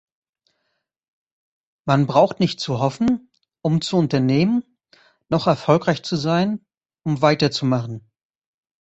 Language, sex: German, male